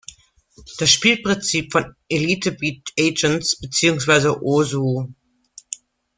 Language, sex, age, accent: German, female, 50-59, Deutschland Deutsch